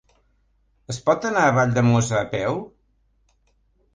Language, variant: Catalan, Central